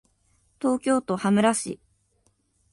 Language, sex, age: Japanese, female, 19-29